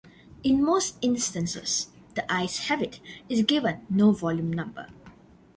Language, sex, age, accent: English, male, under 19, Singaporean English